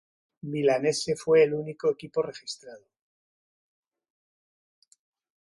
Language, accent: Spanish, España: Norte peninsular (Asturias, Castilla y León, Cantabria, País Vasco, Navarra, Aragón, La Rioja, Guadalajara, Cuenca)